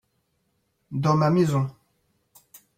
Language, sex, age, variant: French, male, 40-49, Français de métropole